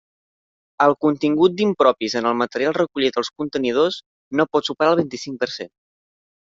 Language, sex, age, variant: Catalan, male, 19-29, Central